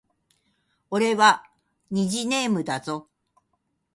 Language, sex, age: Japanese, female, 60-69